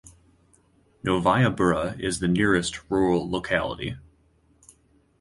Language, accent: English, United States English